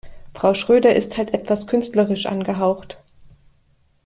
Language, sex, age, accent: German, female, 50-59, Deutschland Deutsch